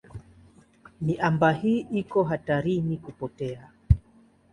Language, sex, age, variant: Swahili, male, 30-39, Kiswahili cha Bara ya Tanzania